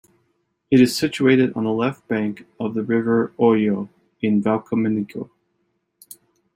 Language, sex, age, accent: English, male, 30-39, United States English